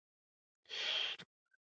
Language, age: Pashto, 19-29